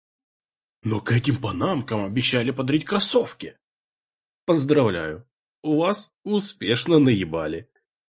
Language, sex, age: Russian, male, 19-29